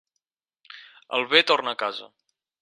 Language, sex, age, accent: Catalan, male, 19-29, Garrotxi